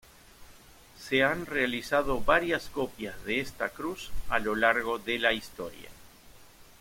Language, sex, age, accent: Spanish, male, 60-69, Rioplatense: Argentina, Uruguay, este de Bolivia, Paraguay